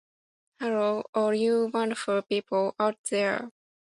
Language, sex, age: English, female, 19-29